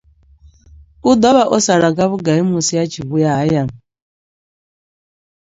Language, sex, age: Venda, female, 40-49